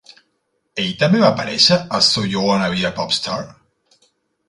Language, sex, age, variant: Catalan, male, 40-49, Central